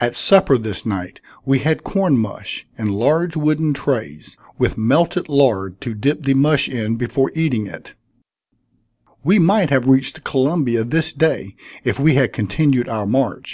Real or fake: real